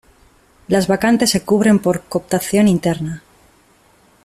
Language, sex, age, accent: Spanish, female, 30-39, España: Norte peninsular (Asturias, Castilla y León, Cantabria, País Vasco, Navarra, Aragón, La Rioja, Guadalajara, Cuenca)